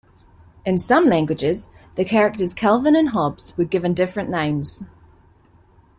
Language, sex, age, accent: English, female, 30-39, New Zealand English